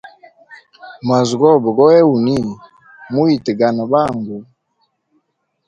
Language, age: Hemba, 19-29